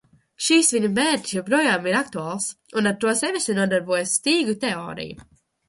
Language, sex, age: Latvian, female, under 19